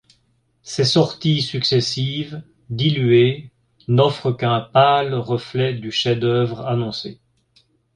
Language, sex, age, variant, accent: French, male, 50-59, Français d'Europe, Français de Belgique